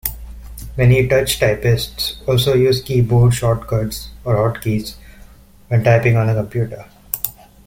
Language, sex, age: English, male, 19-29